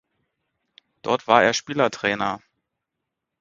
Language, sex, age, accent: German, male, 30-39, Deutschland Deutsch